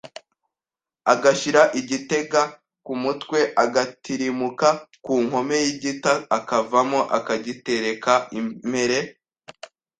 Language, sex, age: Kinyarwanda, male, 19-29